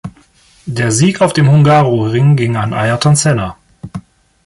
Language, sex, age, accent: German, male, 30-39, Deutschland Deutsch